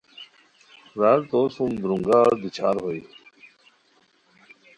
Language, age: Khowar, 40-49